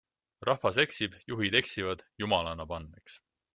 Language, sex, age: Estonian, male, 19-29